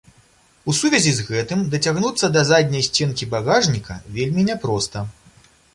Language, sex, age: Belarusian, male, 30-39